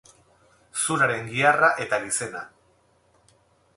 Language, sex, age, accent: Basque, male, 50-59, Erdialdekoa edo Nafarra (Gipuzkoa, Nafarroa)